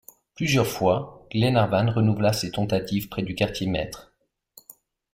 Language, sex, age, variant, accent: French, male, 30-39, Français d'Europe, Français de Suisse